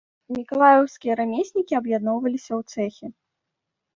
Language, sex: Belarusian, female